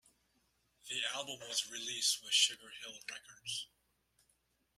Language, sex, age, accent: English, male, 30-39, United States English